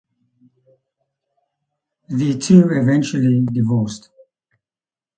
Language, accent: English, Southern African (South Africa, Zimbabwe, Namibia)